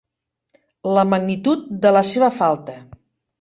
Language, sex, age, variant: Catalan, female, 50-59, Central